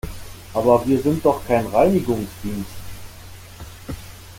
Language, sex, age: German, male, 50-59